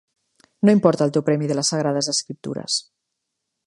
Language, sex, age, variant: Catalan, female, 40-49, Central